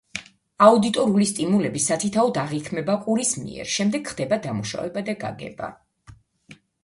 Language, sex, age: Georgian, female, 50-59